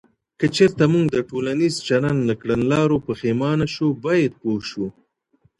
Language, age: Pashto, 30-39